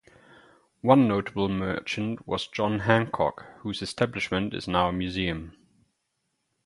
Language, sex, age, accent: English, male, 30-39, New Zealand English